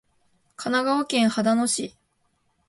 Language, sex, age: Japanese, female, 19-29